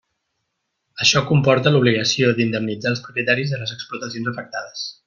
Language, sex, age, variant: Catalan, male, 30-39, Central